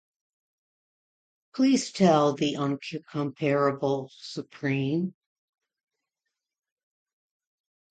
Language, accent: English, United States English